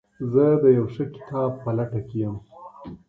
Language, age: Pashto, 30-39